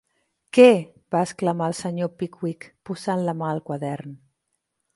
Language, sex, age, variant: Catalan, female, 40-49, Central